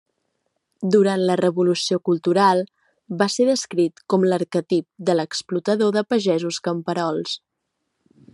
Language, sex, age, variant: Catalan, female, 19-29, Central